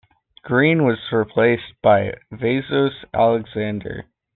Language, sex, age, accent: English, male, under 19, United States English